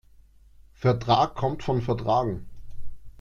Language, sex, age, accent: German, male, 30-39, Österreichisches Deutsch